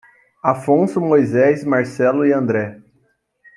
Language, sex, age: Portuguese, male, 19-29